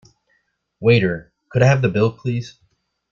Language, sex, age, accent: English, male, 19-29, United States English